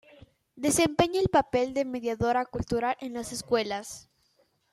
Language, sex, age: Spanish, female, 19-29